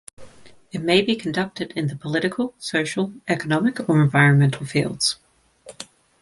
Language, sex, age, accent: English, female, 19-29, Australian English